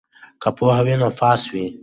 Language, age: Pashto, 19-29